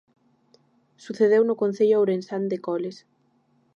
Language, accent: Galician, Oriental (común en zona oriental)